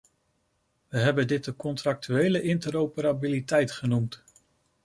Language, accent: Dutch, Nederlands Nederlands